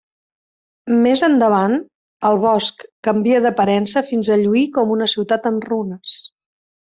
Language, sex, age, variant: Catalan, female, 50-59, Central